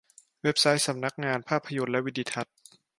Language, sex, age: Thai, male, under 19